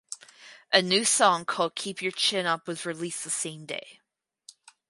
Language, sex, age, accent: English, female, 19-29, United States English